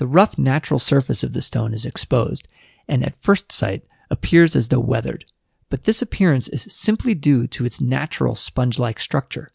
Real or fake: real